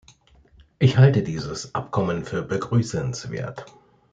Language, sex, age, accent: German, male, 40-49, Deutschland Deutsch